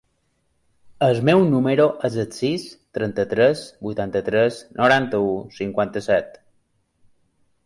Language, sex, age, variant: Catalan, male, 30-39, Balear